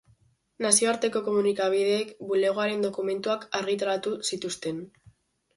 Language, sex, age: Basque, female, under 19